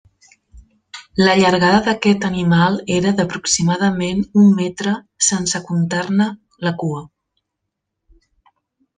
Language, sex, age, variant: Catalan, female, 40-49, Central